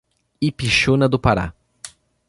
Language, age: Portuguese, 19-29